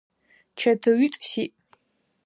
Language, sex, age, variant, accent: Adyghe, female, under 19, Адыгабзэ (Кирил, пстэумэ зэдыряе), Кıэмгуй (Çemguy)